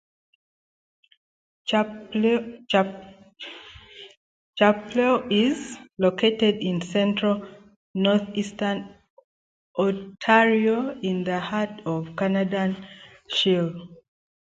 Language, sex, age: English, female, 30-39